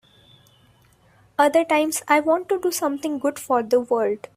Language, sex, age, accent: English, female, 19-29, India and South Asia (India, Pakistan, Sri Lanka)